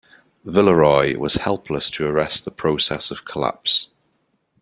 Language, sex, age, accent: English, male, 30-39, England English